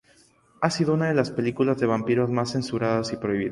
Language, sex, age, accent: Spanish, male, 19-29, México